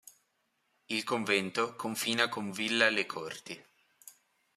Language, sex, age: Italian, male, under 19